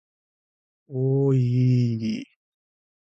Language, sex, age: Japanese, male, 19-29